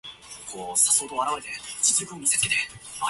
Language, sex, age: English, male, 19-29